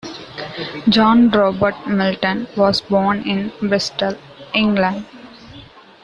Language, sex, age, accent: English, female, 19-29, United States English